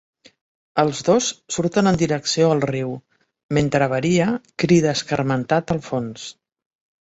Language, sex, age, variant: Catalan, female, 50-59, Central